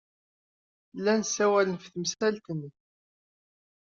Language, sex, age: Kabyle, male, 19-29